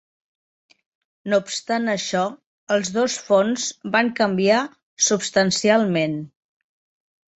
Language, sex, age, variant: Catalan, female, 30-39, Septentrional